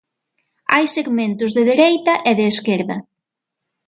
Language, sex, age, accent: Galician, female, 40-49, Atlántico (seseo e gheada); Normativo (estándar)